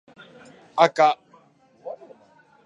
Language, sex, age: Japanese, male, 19-29